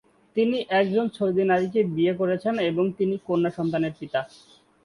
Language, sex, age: Bengali, male, 19-29